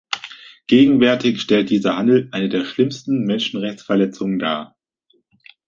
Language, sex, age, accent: German, male, 30-39, Deutschland Deutsch